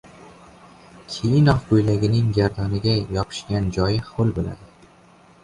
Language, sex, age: Uzbek, male, under 19